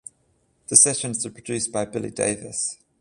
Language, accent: English, United States English; Australian English; England English; New Zealand English; Welsh English